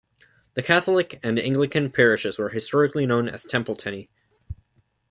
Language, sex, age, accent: English, male, under 19, United States English